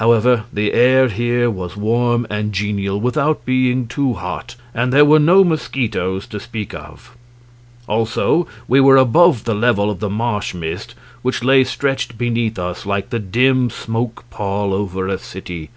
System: none